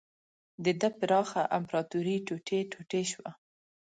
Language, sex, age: Pashto, female, 19-29